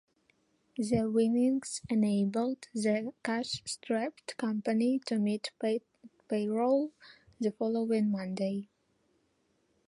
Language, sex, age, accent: English, female, 19-29, United States English